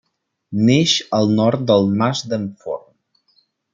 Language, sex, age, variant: Catalan, male, 30-39, Central